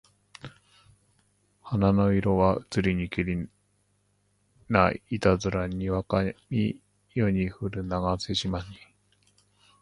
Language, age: Japanese, 50-59